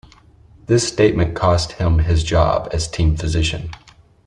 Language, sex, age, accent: English, male, 30-39, United States English